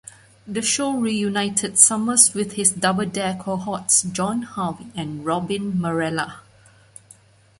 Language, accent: English, Malaysian English